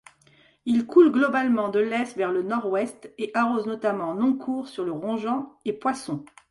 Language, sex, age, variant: French, female, 40-49, Français de métropole